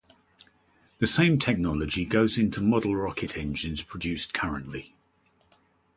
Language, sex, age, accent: English, male, 60-69, England English